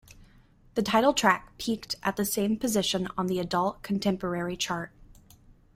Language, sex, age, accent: English, female, 19-29, United States English